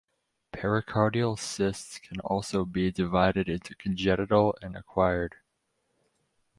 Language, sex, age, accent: English, male, 19-29, United States English